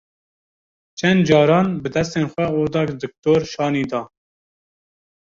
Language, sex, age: Kurdish, male, 19-29